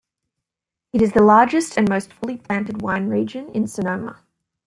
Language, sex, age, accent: English, female, 19-29, Australian English